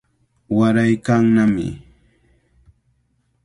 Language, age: Cajatambo North Lima Quechua, 19-29